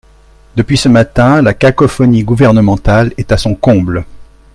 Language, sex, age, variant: French, male, 60-69, Français de métropole